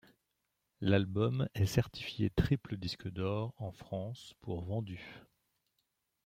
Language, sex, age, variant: French, male, 50-59, Français de métropole